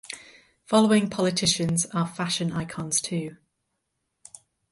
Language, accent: English, England English